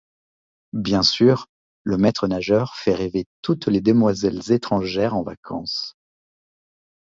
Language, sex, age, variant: French, male, 30-39, Français de métropole